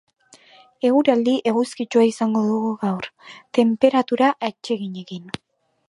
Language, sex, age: Basque, female, under 19